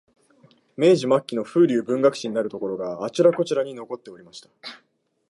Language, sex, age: Japanese, male, under 19